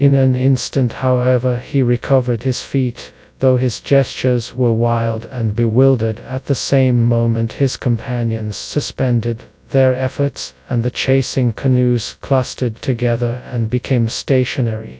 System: TTS, FastPitch